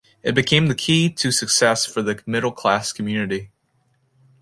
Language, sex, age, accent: English, male, 19-29, United States English